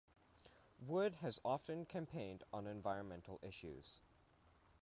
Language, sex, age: English, male, under 19